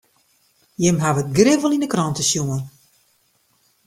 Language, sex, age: Western Frisian, female, 50-59